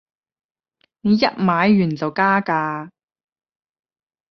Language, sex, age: Cantonese, female, 30-39